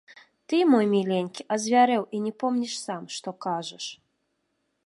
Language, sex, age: Belarusian, female, 30-39